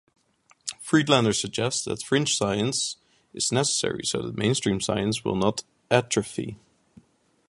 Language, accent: English, United States English